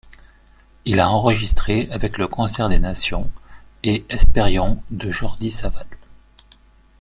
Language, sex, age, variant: French, male, 50-59, Français de métropole